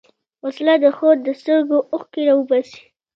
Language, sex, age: Pashto, female, under 19